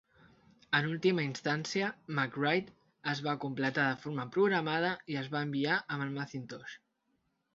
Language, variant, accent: Catalan, Central, central